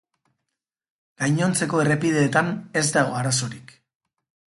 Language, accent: Basque, Mendebalekoa (Araba, Bizkaia, Gipuzkoako mendebaleko herri batzuk)